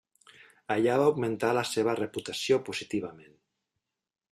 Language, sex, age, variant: Catalan, male, 40-49, Central